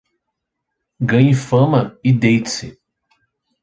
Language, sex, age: Portuguese, male, 30-39